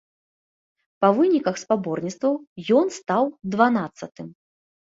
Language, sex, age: Belarusian, female, 19-29